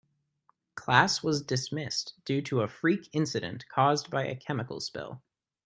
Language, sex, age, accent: English, male, 19-29, United States English